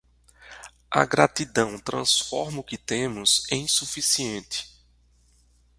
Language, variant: Portuguese, Portuguese (Brasil)